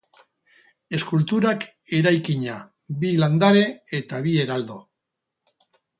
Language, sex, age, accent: Basque, male, 60-69, Erdialdekoa edo Nafarra (Gipuzkoa, Nafarroa)